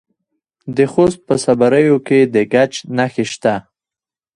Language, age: Pashto, 19-29